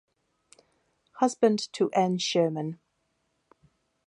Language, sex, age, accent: English, female, 40-49, Australian English